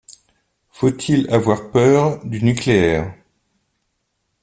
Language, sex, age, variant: French, male, 50-59, Français de métropole